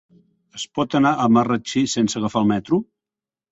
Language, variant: Catalan, Nord-Occidental